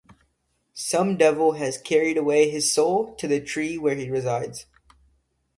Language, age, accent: English, under 19, United States English